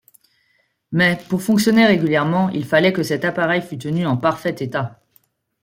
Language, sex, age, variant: French, female, 30-39, Français de métropole